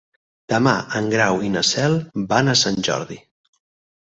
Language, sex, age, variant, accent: Catalan, male, 30-39, Central, Barcelona